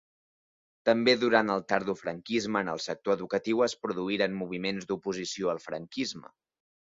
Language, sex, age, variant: Catalan, male, 19-29, Central